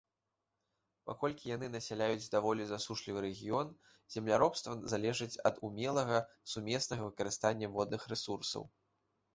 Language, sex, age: Belarusian, male, 19-29